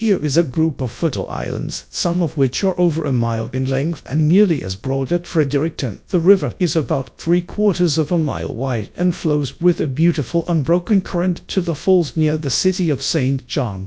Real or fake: fake